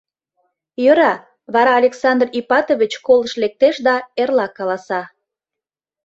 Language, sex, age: Mari, female, 40-49